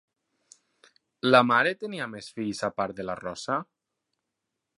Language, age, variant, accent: Catalan, 19-29, Valencià central, valencià